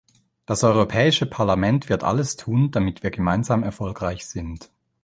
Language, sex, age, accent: German, male, 30-39, Schweizerdeutsch